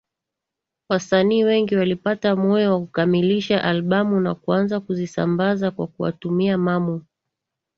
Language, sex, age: Swahili, female, 30-39